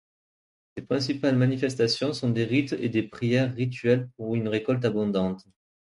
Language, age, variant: French, 30-39, Français de métropole